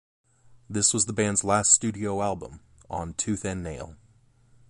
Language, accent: English, United States English